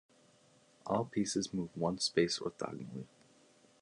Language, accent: English, United States English